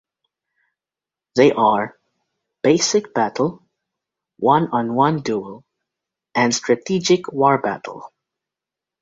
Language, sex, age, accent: English, male, under 19, England English